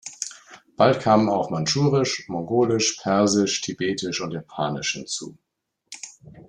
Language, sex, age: German, male, 50-59